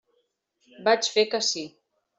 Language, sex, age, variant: Catalan, female, 50-59, Central